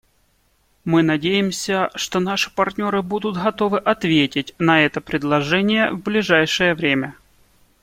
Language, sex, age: Russian, male, 19-29